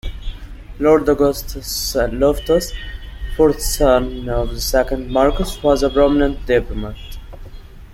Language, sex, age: English, male, under 19